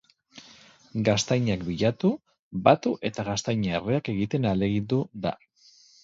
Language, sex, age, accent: Basque, male, 40-49, Mendebalekoa (Araba, Bizkaia, Gipuzkoako mendebaleko herri batzuk)